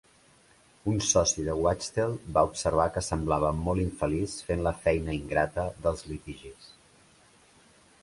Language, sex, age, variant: Catalan, male, 40-49, Central